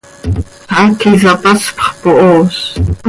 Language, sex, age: Seri, female, 40-49